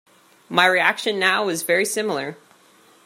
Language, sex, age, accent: English, female, 19-29, Canadian English